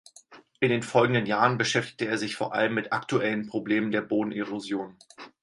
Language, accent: German, Deutschland Deutsch